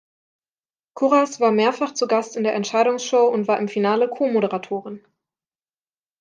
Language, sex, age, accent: German, female, 19-29, Deutschland Deutsch